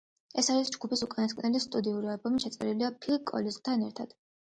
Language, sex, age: Georgian, female, 19-29